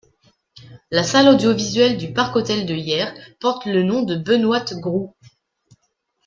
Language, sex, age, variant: French, female, 19-29, Français de métropole